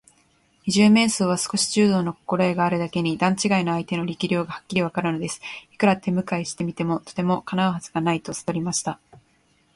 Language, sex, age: Japanese, female, 19-29